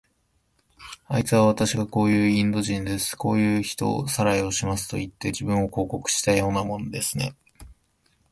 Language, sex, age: Japanese, male, 19-29